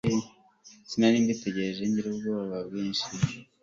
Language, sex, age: Kinyarwanda, male, 40-49